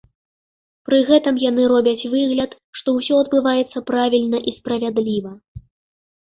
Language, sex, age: Belarusian, female, 19-29